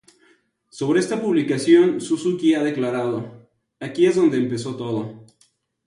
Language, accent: Spanish, México